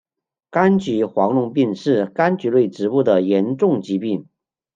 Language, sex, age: Chinese, male, 40-49